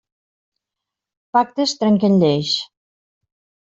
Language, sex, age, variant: Catalan, female, 60-69, Central